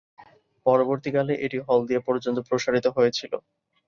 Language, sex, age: Bengali, male, 19-29